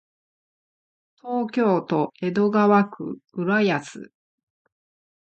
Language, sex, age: Japanese, female, 40-49